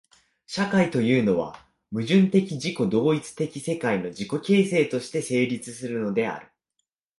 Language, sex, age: Japanese, male, 19-29